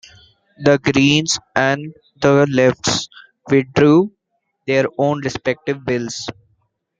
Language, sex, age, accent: English, male, 19-29, India and South Asia (India, Pakistan, Sri Lanka)